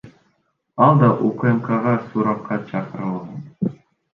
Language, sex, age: Kyrgyz, male, 19-29